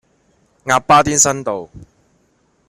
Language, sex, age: Cantonese, male, 30-39